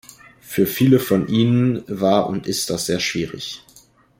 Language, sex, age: German, male, under 19